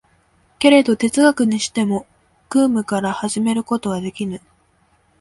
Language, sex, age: Japanese, female, 19-29